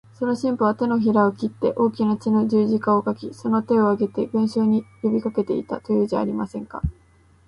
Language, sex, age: Japanese, female, 19-29